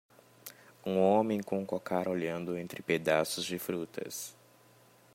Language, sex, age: Portuguese, male, 19-29